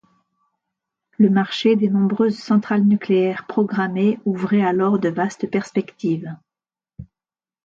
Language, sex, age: French, female, 50-59